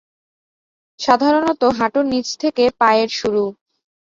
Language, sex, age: Bengali, female, 19-29